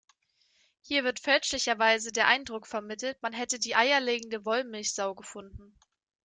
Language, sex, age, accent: German, female, 19-29, Deutschland Deutsch